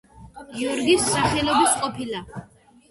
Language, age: Georgian, 30-39